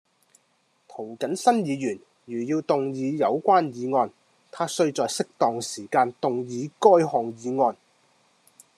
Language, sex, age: Cantonese, male, 30-39